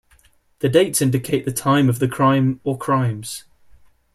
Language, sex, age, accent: English, male, 19-29, England English